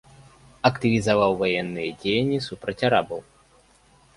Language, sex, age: Belarusian, male, 19-29